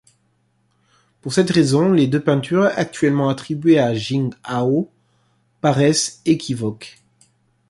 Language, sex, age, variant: French, male, 30-39, Français de métropole